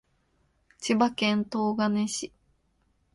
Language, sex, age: Japanese, female, 19-29